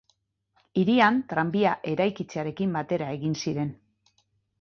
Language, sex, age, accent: Basque, female, 50-59, Mendebalekoa (Araba, Bizkaia, Gipuzkoako mendebaleko herri batzuk)